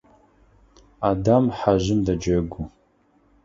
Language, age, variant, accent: Adyghe, 30-39, Адыгабзэ (Кирил, пстэумэ зэдыряе), Кıэмгуй (Çemguy)